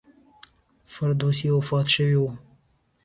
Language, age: Pashto, 19-29